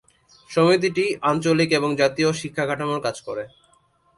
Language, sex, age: Bengali, male, 19-29